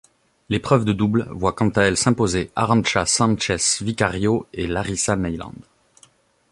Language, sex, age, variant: French, male, 30-39, Français de métropole